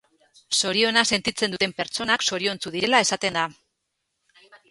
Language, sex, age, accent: Basque, female, 40-49, Mendebalekoa (Araba, Bizkaia, Gipuzkoako mendebaleko herri batzuk)